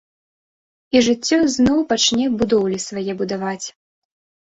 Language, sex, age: Belarusian, female, 19-29